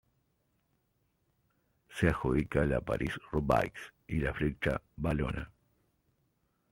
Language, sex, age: Spanish, male, 30-39